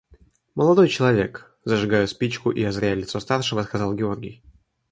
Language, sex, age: Russian, male, 19-29